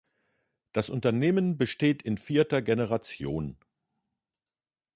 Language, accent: German, Deutschland Deutsch